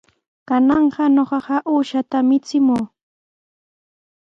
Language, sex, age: Sihuas Ancash Quechua, female, 19-29